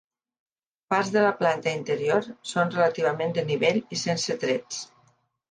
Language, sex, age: Catalan, female, 50-59